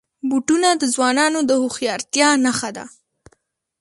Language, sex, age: Pashto, female, under 19